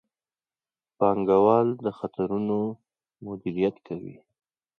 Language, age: Pashto, 30-39